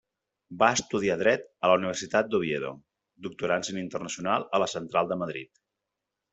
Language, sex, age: Catalan, male, 40-49